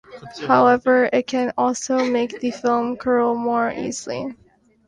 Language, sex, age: English, female, 19-29